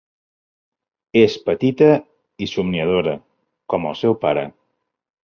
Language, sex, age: Catalan, male, 40-49